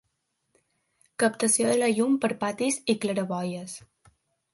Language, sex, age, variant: Catalan, female, under 19, Balear